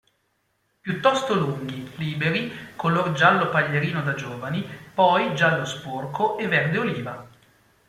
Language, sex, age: Italian, male, 40-49